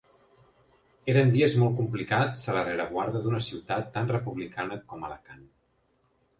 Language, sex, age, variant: Catalan, male, 19-29, Central